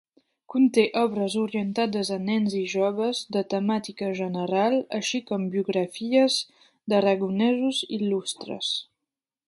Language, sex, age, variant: Catalan, male, 19-29, Septentrional